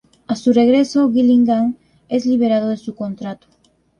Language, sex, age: Spanish, female, 19-29